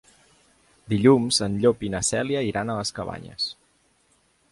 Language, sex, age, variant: Catalan, male, 19-29, Septentrional